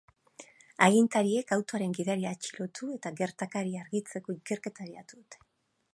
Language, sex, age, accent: Basque, female, 50-59, Erdialdekoa edo Nafarra (Gipuzkoa, Nafarroa)